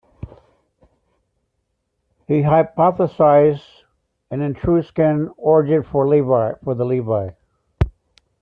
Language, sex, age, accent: English, male, 60-69, United States English